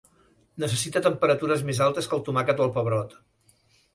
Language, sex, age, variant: Catalan, male, 50-59, Central